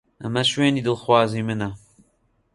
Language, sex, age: Central Kurdish, male, 19-29